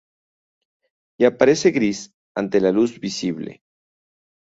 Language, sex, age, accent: Spanish, male, 19-29, México